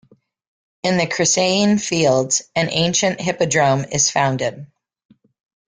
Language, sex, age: English, female, 60-69